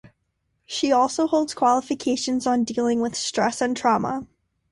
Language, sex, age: English, female, under 19